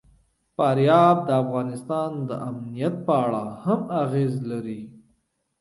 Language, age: Pashto, 30-39